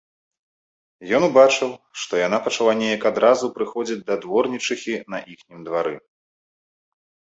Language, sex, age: Belarusian, male, 30-39